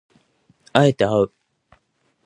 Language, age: Japanese, 19-29